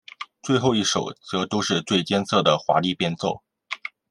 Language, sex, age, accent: Chinese, male, 19-29, 出生地：江苏省